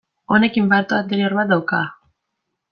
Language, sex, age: Basque, female, 19-29